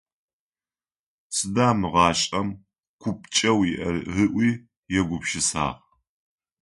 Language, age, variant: Adyghe, 50-59, Адыгабзэ (Кирил, пстэумэ зэдыряе)